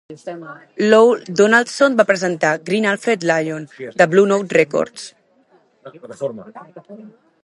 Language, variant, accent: Catalan, Central, central